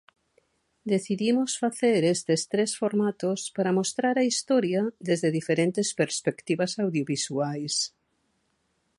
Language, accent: Galician, Normativo (estándar)